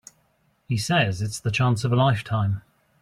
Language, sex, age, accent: English, male, 40-49, England English